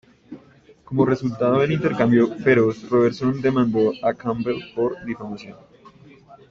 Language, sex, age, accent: Spanish, male, 19-29, Caribe: Cuba, Venezuela, Puerto Rico, República Dominicana, Panamá, Colombia caribeña, México caribeño, Costa del golfo de México